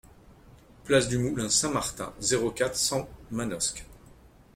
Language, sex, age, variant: French, male, 40-49, Français de métropole